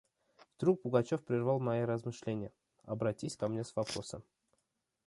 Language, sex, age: Russian, male, 19-29